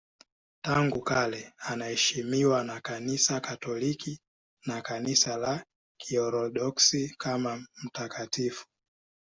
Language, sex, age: Swahili, male, 19-29